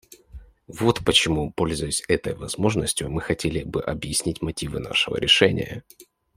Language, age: Russian, 19-29